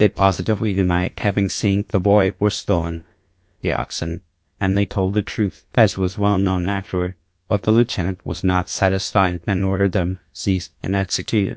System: TTS, GlowTTS